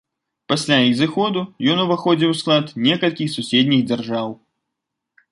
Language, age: Belarusian, 19-29